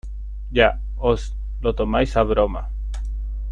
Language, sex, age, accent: Spanish, male, 30-39, Chileno: Chile, Cuyo